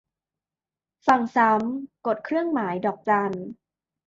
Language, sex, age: Thai, female, 19-29